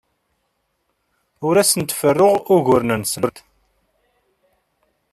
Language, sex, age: Kabyle, male, 30-39